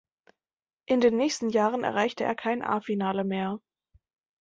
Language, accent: German, Deutschland Deutsch